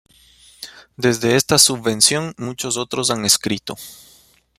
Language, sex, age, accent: Spanish, male, 19-29, Andino-Pacífico: Colombia, Perú, Ecuador, oeste de Bolivia y Venezuela andina